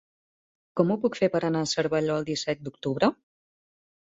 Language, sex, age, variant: Catalan, female, 40-49, Central